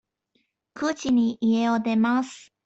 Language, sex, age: Japanese, female, 19-29